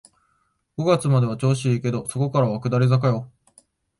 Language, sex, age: Japanese, male, 19-29